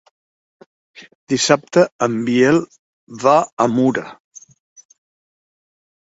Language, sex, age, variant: Catalan, male, 60-69, Central